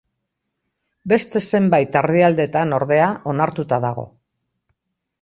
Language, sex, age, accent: Basque, female, 60-69, Mendebalekoa (Araba, Bizkaia, Gipuzkoako mendebaleko herri batzuk)